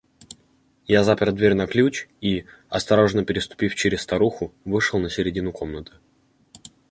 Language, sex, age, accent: Russian, male, under 19, Русский